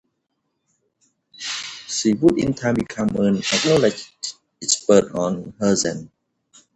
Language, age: English, 30-39